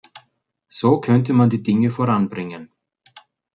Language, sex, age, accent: German, male, 40-49, Österreichisches Deutsch